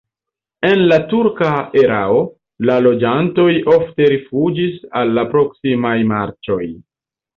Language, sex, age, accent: Esperanto, male, 19-29, Internacia